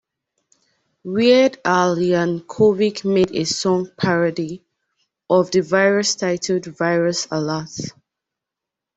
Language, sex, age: English, female, 19-29